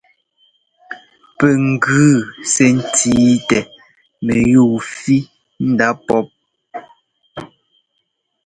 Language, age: Ngomba, 19-29